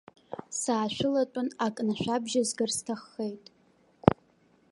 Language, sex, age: Abkhazian, female, under 19